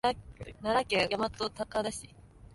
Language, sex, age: Japanese, male, 19-29